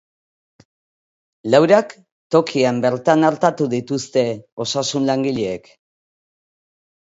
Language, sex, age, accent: Basque, female, 50-59, Mendebalekoa (Araba, Bizkaia, Gipuzkoako mendebaleko herri batzuk)